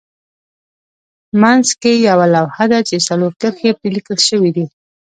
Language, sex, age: Pashto, female, 19-29